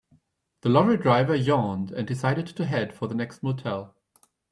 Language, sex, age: English, male, 30-39